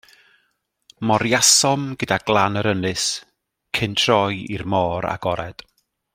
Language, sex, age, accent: Welsh, male, 40-49, Y Deyrnas Unedig Cymraeg